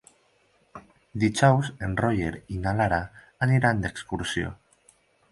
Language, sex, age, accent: Catalan, male, 19-29, valencià